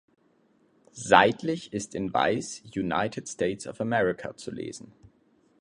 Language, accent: German, Deutschland Deutsch